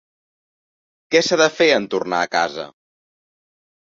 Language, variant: Catalan, Central